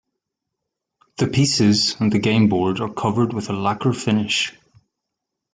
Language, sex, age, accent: English, male, 40-49, Irish English